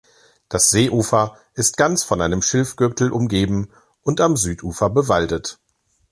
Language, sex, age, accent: German, male, 40-49, Deutschland Deutsch